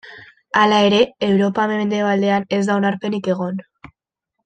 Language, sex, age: Basque, female, under 19